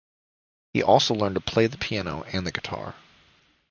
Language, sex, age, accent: English, male, 19-29, United States English